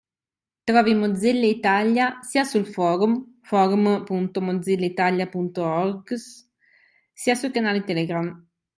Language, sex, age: Italian, female, 30-39